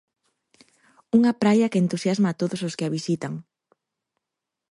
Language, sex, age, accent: Galician, female, 19-29, Oriental (común en zona oriental)